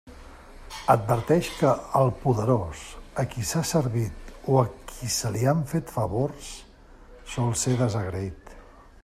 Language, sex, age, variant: Catalan, male, 60-69, Central